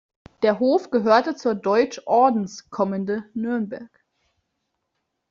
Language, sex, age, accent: German, female, 19-29, Deutschland Deutsch